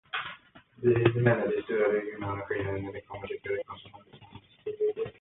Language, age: Swedish, 30-39